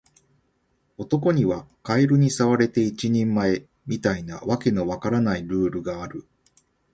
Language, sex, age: Japanese, male, 40-49